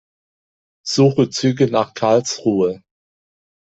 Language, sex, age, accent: German, male, 60-69, Deutschland Deutsch